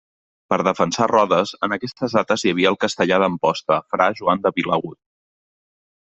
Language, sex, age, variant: Catalan, male, 30-39, Central